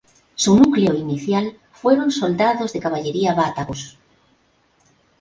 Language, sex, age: Spanish, female, 50-59